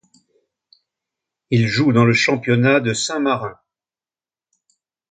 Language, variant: French, Français de métropole